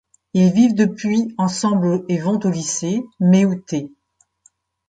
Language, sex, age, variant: French, female, 60-69, Français de métropole